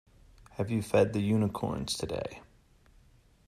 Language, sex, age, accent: English, male, 30-39, United States English